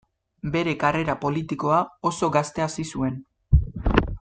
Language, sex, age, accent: Basque, male, 19-29, Mendebalekoa (Araba, Bizkaia, Gipuzkoako mendebaleko herri batzuk)